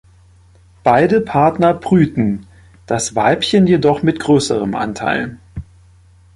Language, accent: German, Deutschland Deutsch